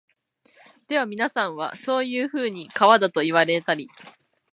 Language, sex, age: Japanese, female, 19-29